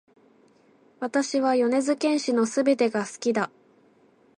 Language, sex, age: Japanese, female, 19-29